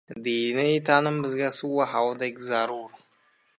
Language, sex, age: Uzbek, male, under 19